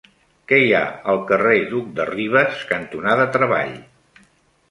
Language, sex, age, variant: Catalan, male, 60-69, Central